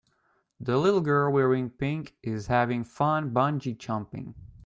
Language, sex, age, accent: English, male, 19-29, Canadian English